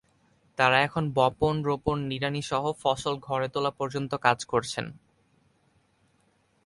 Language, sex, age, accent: Bengali, male, under 19, প্রমিত